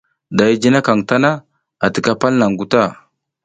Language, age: South Giziga, 30-39